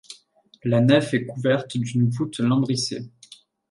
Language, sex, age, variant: French, male, 19-29, Français de métropole